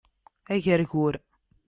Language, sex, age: Kabyle, female, 19-29